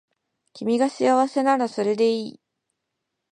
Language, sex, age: Japanese, female, 19-29